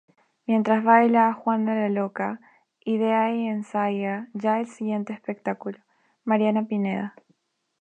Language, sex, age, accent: Spanish, female, 19-29, Andino-Pacífico: Colombia, Perú, Ecuador, oeste de Bolivia y Venezuela andina